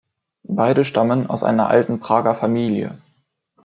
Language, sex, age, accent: German, male, under 19, Deutschland Deutsch